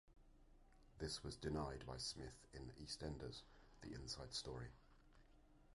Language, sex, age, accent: English, male, 50-59, England English